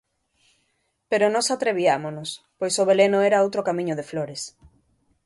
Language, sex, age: Galician, female, 30-39